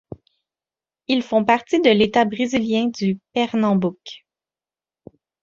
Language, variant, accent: French, Français d'Amérique du Nord, Français du Canada